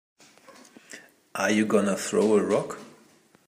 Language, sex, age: English, male, 40-49